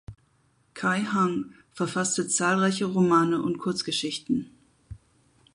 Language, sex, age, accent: German, female, 40-49, Deutschland Deutsch